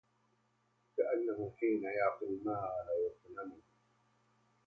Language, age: Arabic, 40-49